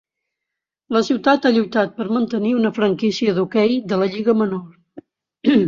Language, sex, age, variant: Catalan, female, 70-79, Central